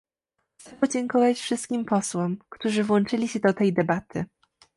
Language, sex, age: Polish, female, 19-29